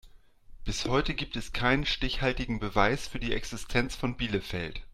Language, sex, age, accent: German, male, 40-49, Deutschland Deutsch